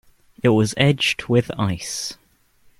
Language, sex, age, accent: English, male, under 19, England English